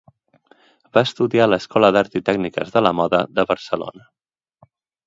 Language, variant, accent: Catalan, Central, central